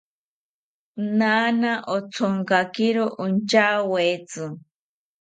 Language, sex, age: South Ucayali Ashéninka, female, 40-49